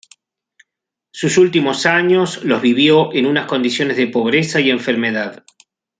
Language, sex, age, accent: Spanish, male, 50-59, Rioplatense: Argentina, Uruguay, este de Bolivia, Paraguay